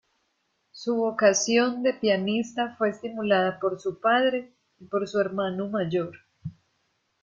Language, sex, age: Spanish, female, 30-39